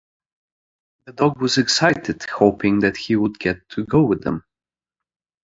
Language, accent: English, United States English